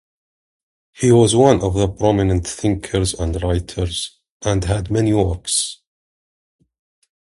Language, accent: English, Southern African (South Africa, Zimbabwe, Namibia)